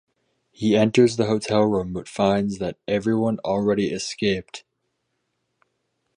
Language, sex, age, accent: English, male, 19-29, United States English